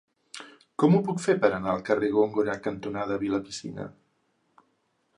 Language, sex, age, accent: Catalan, male, 60-69, Neutre